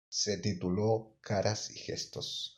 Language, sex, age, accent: Spanish, male, 19-29, Chileno: Chile, Cuyo